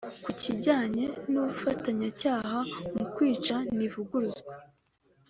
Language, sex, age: Kinyarwanda, female, 19-29